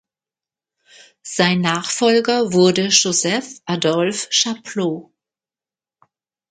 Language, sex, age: German, female, 50-59